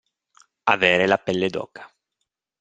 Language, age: Italian, 40-49